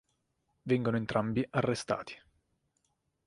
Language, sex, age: Italian, male, 19-29